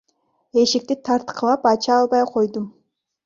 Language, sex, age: Kyrgyz, female, 30-39